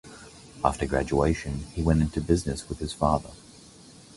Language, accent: English, Australian English